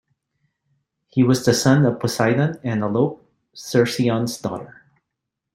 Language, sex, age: English, male, 40-49